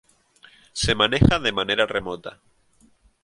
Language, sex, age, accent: Spanish, male, 19-29, España: Islas Canarias